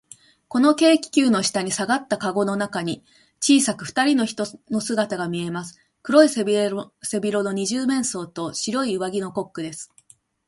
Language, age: Japanese, 40-49